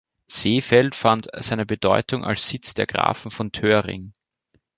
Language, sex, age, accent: German, male, 19-29, Österreichisches Deutsch